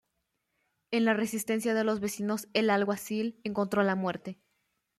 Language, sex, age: Spanish, female, under 19